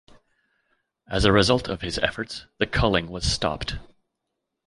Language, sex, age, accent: English, male, 40-49, Canadian English